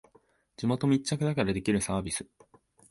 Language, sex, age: Japanese, male, 19-29